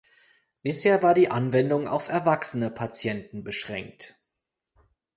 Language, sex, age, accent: German, male, 40-49, Deutschland Deutsch